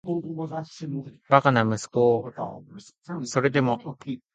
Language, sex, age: Japanese, male, 19-29